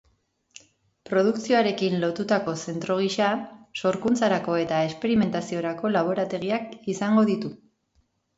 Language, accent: Basque, Erdialdekoa edo Nafarra (Gipuzkoa, Nafarroa)